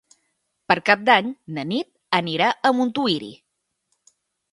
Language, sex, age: Catalan, female, 30-39